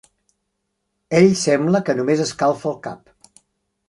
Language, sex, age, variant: Catalan, male, 60-69, Central